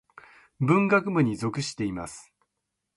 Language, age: Japanese, 50-59